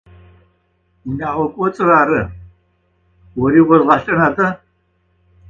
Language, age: Adyghe, 70-79